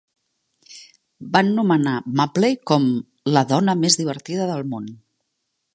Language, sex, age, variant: Catalan, female, 50-59, Central